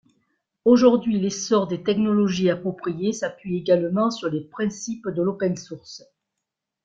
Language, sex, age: French, female, 60-69